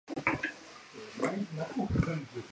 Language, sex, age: English, female, under 19